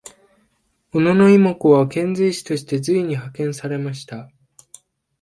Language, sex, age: Japanese, male, 19-29